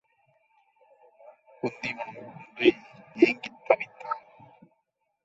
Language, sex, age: Tamil, male, 19-29